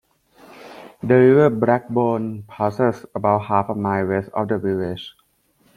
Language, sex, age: English, male, 19-29